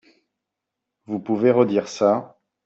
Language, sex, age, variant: French, male, 40-49, Français de métropole